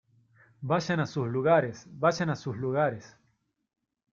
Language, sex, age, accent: Spanish, male, 30-39, Rioplatense: Argentina, Uruguay, este de Bolivia, Paraguay